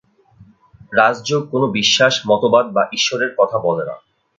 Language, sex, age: Bengali, male, 19-29